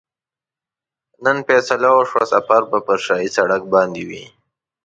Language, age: Pashto, 19-29